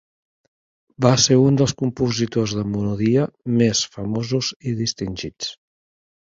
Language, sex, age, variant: Catalan, male, 60-69, Central